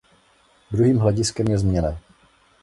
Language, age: Czech, 30-39